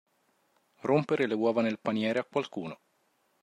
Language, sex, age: Italian, male, 40-49